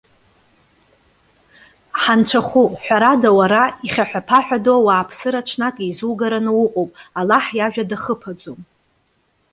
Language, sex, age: Abkhazian, female, 30-39